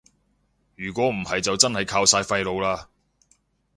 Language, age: Cantonese, 40-49